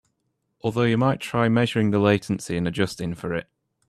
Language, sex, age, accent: English, male, 19-29, England English